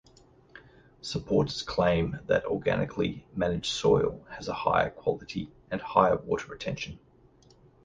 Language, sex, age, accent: English, male, 40-49, Australian English